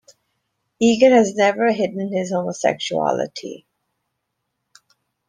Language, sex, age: English, female, 50-59